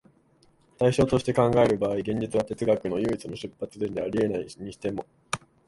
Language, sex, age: Japanese, male, 19-29